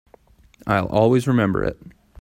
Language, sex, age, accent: English, male, 19-29, United States English